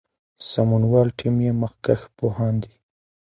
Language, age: Pashto, 19-29